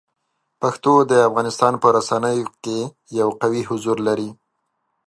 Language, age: Pashto, 19-29